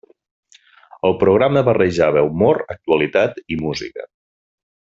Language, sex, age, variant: Catalan, male, 40-49, Nord-Occidental